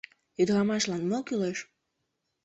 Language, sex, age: Mari, female, under 19